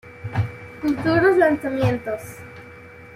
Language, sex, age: Spanish, female, 40-49